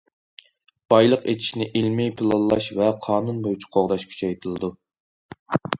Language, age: Uyghur, 19-29